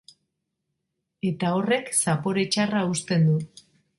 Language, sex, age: Basque, female, 40-49